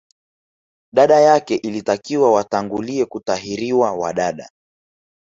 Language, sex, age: Swahili, male, 19-29